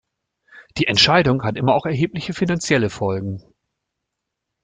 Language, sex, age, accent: German, male, 50-59, Deutschland Deutsch